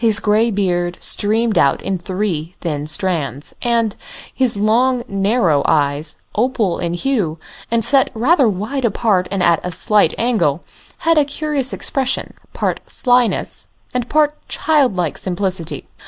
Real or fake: real